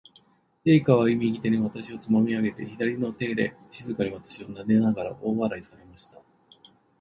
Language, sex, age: Japanese, male, 40-49